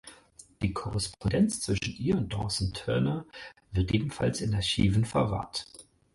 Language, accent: German, Deutschland Deutsch